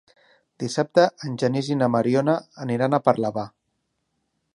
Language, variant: Catalan, Central